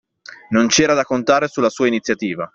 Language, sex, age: Italian, male, 19-29